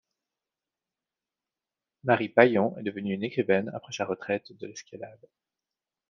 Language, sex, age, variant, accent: French, male, 30-39, Français d'Europe, Français de Belgique